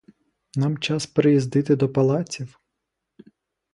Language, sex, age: Ukrainian, male, 30-39